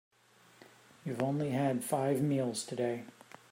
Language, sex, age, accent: English, male, 40-49, United States English